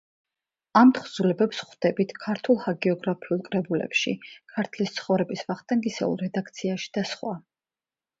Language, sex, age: Georgian, female, 30-39